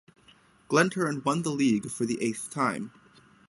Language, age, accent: English, 19-29, United States English